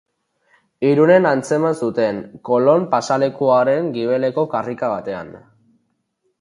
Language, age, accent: Basque, 19-29, Erdialdekoa edo Nafarra (Gipuzkoa, Nafarroa)